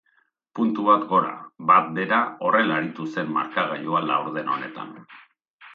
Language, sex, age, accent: Basque, male, 50-59, Erdialdekoa edo Nafarra (Gipuzkoa, Nafarroa)